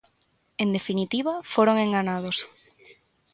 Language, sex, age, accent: Galician, female, 19-29, Central (gheada); Normativo (estándar)